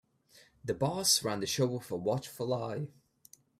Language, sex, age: English, male, 19-29